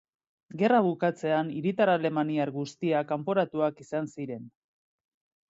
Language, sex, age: Basque, female, 40-49